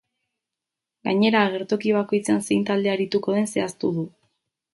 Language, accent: Basque, Erdialdekoa edo Nafarra (Gipuzkoa, Nafarroa)